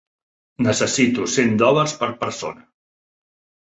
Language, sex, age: Catalan, male, 50-59